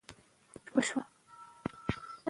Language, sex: Pashto, female